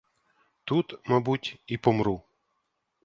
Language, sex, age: Ukrainian, male, 30-39